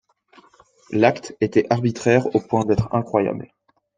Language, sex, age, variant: French, male, 19-29, Français de métropole